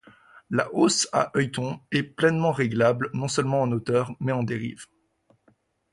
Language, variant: French, Français de métropole